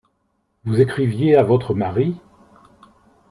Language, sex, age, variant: French, male, 60-69, Français de métropole